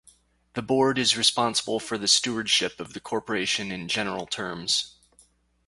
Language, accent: English, United States English